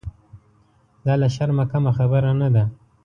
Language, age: Pashto, 19-29